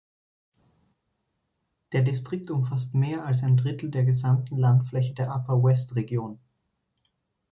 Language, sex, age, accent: German, male, 19-29, Österreichisches Deutsch